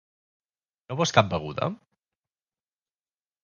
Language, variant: Catalan, Central